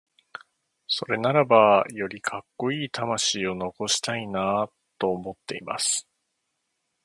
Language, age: Japanese, 30-39